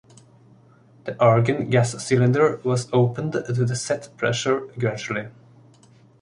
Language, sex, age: English, male, 30-39